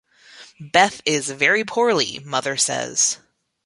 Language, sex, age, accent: English, female, 30-39, Canadian English